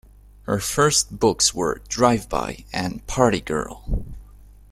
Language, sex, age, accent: English, male, 19-29, United States English